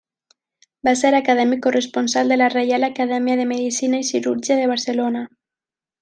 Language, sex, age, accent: Catalan, female, 19-29, valencià